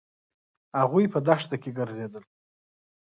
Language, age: Pashto, 19-29